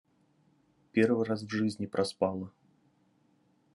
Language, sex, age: Russian, male, 19-29